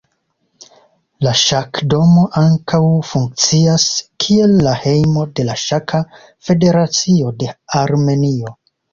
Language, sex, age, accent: Esperanto, male, 19-29, Internacia